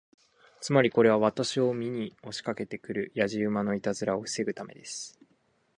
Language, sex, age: Japanese, male, 19-29